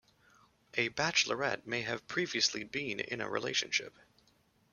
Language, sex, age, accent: English, male, 30-39, Canadian English